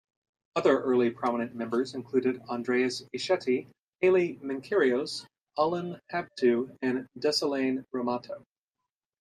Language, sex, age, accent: English, male, 30-39, United States English